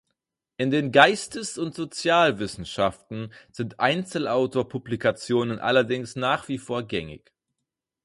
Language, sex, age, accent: German, male, 19-29, Deutschland Deutsch